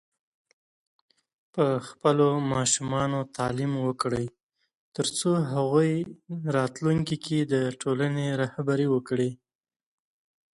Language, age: Pashto, 30-39